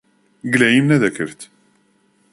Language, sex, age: Central Kurdish, male, 30-39